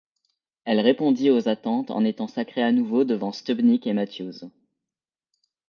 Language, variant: French, Français de métropole